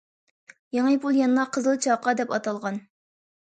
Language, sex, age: Uyghur, female, under 19